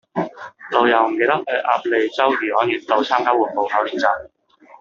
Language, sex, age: Cantonese, male, 19-29